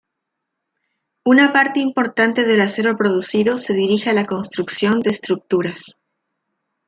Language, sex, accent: Spanish, female, Andino-Pacífico: Colombia, Perú, Ecuador, oeste de Bolivia y Venezuela andina